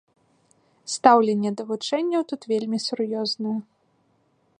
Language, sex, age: Belarusian, female, 19-29